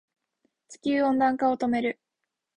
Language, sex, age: Japanese, female, 19-29